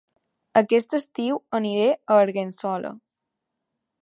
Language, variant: Catalan, Balear